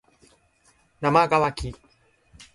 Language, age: Japanese, 40-49